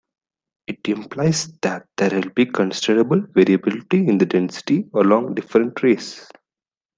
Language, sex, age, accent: English, male, 19-29, India and South Asia (India, Pakistan, Sri Lanka)